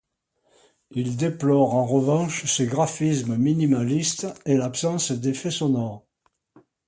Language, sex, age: French, male, 70-79